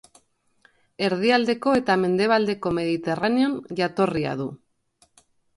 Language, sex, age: Basque, female, 30-39